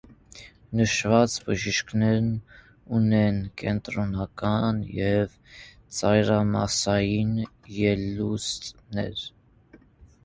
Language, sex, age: Armenian, male, 19-29